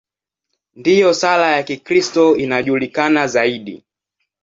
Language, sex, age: Swahili, male, 19-29